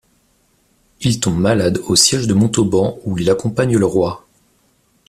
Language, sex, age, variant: French, male, 30-39, Français de métropole